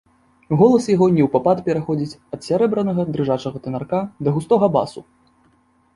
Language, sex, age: Belarusian, male, 19-29